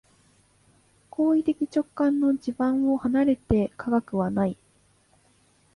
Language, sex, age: Japanese, female, 19-29